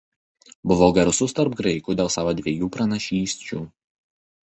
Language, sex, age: Lithuanian, male, 19-29